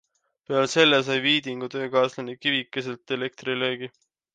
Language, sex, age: Estonian, male, 19-29